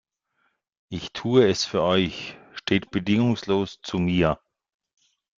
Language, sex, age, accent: German, male, 50-59, Österreichisches Deutsch